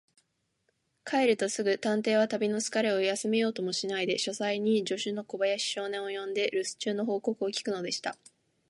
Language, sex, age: Japanese, female, 19-29